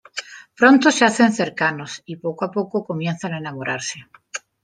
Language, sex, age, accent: Spanish, female, 40-49, España: Sur peninsular (Andalucia, Extremadura, Murcia)